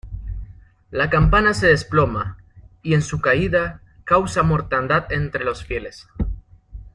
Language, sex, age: Spanish, male, 19-29